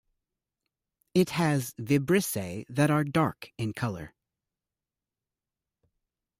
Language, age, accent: English, 30-39, United States English